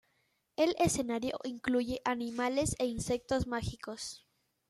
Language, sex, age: Spanish, female, 19-29